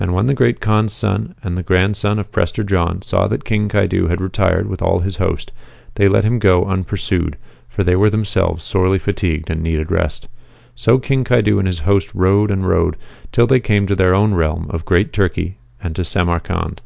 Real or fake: real